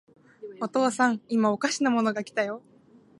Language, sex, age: Japanese, female, 19-29